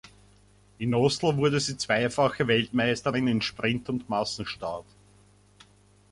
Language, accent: German, Österreichisches Deutsch